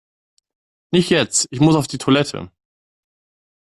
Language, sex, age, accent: German, male, 19-29, Deutschland Deutsch